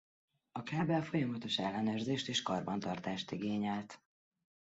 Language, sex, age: Hungarian, female, 40-49